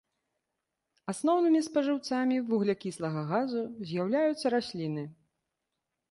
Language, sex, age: Belarusian, female, 30-39